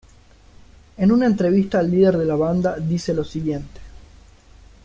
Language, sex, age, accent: Spanish, male, under 19, Rioplatense: Argentina, Uruguay, este de Bolivia, Paraguay